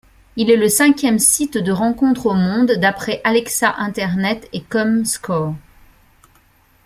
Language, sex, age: French, female, 40-49